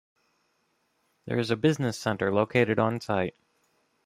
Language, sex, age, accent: English, male, 19-29, United States English